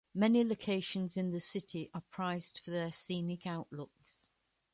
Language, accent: English, England English